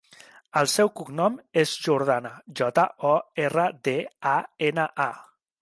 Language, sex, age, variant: Catalan, male, 19-29, Central